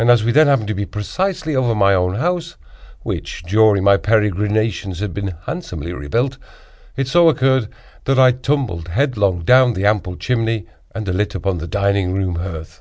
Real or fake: real